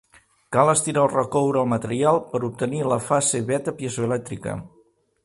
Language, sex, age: Catalan, male, 60-69